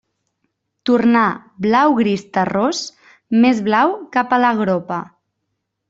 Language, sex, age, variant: Catalan, female, 19-29, Central